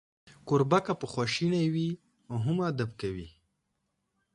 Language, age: Pashto, 19-29